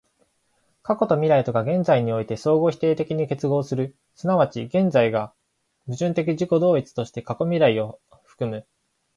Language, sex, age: Japanese, male, 19-29